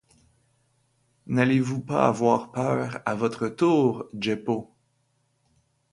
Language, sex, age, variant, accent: French, male, 30-39, Français d'Amérique du Nord, Français du Canada